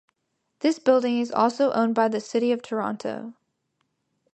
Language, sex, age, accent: English, female, under 19, United States English